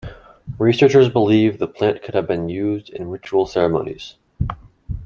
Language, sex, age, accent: English, male, under 19, United States English